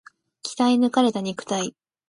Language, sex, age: Japanese, female, 19-29